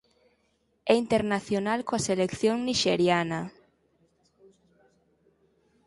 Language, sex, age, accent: Galician, female, 19-29, Normativo (estándar)